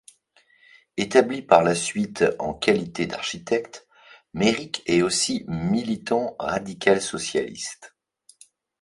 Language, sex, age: French, male, 40-49